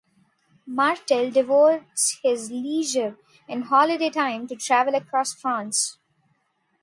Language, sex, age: English, female, 19-29